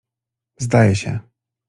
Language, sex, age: Polish, male, 40-49